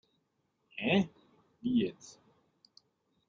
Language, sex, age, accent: German, male, 40-49, Österreichisches Deutsch